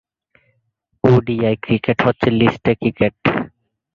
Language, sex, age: Bengali, male, 19-29